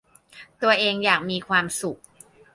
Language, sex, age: Thai, male, under 19